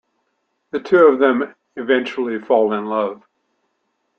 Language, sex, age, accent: English, male, 70-79, Canadian English